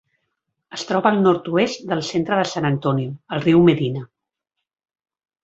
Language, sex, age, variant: Catalan, female, 50-59, Central